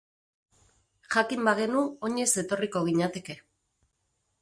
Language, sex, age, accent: Basque, female, 40-49, Mendebalekoa (Araba, Bizkaia, Gipuzkoako mendebaleko herri batzuk)